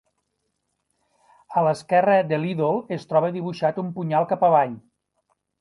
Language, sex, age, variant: Catalan, male, 50-59, Nord-Occidental